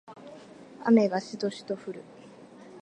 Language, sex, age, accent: Japanese, female, 19-29, 標準語